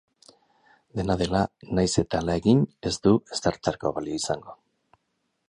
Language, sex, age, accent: Basque, male, 50-59, Erdialdekoa edo Nafarra (Gipuzkoa, Nafarroa)